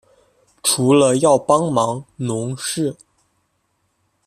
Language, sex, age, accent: Chinese, male, 19-29, 出生地：湖北省